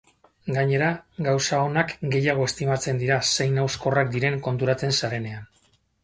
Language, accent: Basque, Mendebalekoa (Araba, Bizkaia, Gipuzkoako mendebaleko herri batzuk)